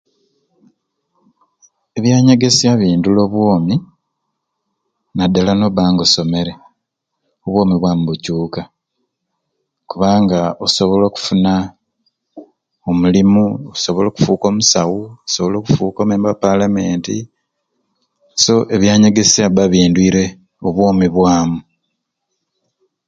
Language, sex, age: Ruuli, male, 40-49